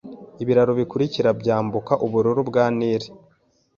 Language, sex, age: Kinyarwanda, male, 19-29